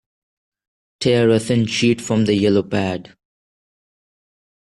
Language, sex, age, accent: English, male, 19-29, India and South Asia (India, Pakistan, Sri Lanka)